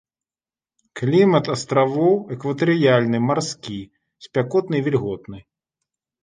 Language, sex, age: Belarusian, male, 40-49